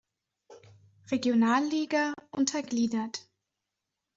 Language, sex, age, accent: German, female, 19-29, Deutschland Deutsch